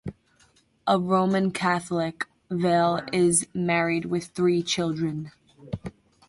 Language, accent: English, United States English